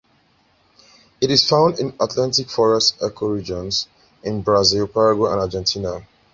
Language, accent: English, United States English